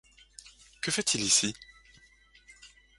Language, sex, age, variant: French, male, 30-39, Français de métropole